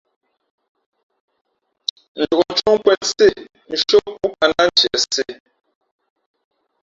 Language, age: Fe'fe', 50-59